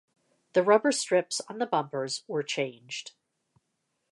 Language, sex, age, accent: English, female, 50-59, United States English